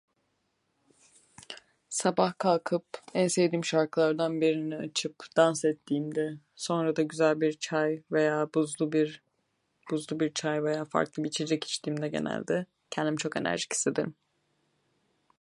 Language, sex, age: Turkish, female, 19-29